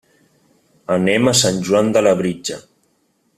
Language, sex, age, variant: Catalan, male, 19-29, Central